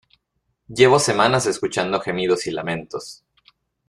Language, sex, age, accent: Spanish, male, 19-29, México